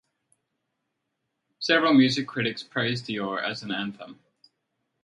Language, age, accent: English, 30-39, Australian English